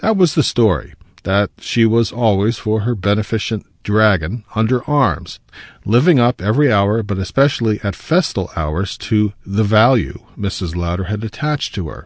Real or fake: real